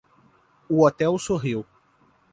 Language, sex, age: Portuguese, male, 19-29